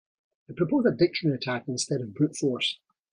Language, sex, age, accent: English, male, 50-59, Scottish English